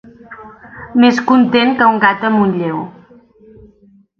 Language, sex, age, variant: Catalan, female, 19-29, Central